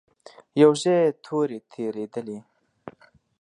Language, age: Pashto, under 19